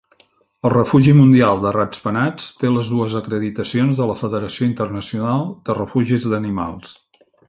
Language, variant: Catalan, Central